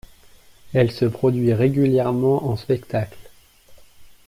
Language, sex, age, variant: French, male, 19-29, Français de métropole